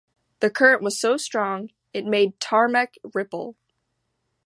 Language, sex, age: English, female, 19-29